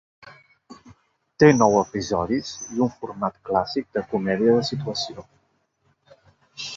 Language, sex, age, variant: Catalan, male, 40-49, Central